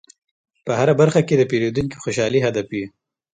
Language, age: Pashto, 19-29